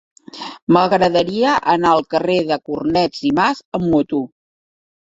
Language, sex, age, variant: Catalan, female, 50-59, Central